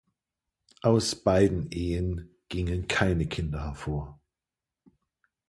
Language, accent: German, Deutschland Deutsch